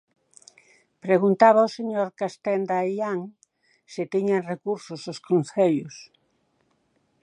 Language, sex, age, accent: Galician, female, 70-79, Atlántico (seseo e gheada)